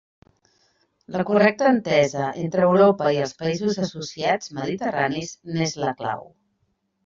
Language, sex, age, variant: Catalan, female, 30-39, Central